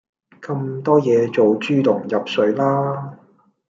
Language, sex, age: Cantonese, male, 40-49